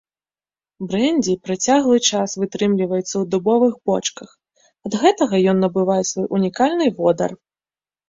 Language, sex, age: Belarusian, female, 19-29